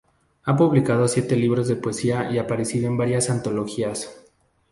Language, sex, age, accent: Spanish, male, 19-29, México